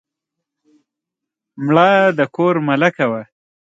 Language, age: Pashto, 19-29